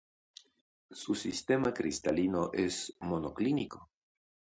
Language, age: Spanish, 60-69